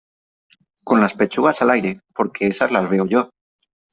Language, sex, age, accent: Spanish, male, 19-29, España: Centro-Sur peninsular (Madrid, Toledo, Castilla-La Mancha)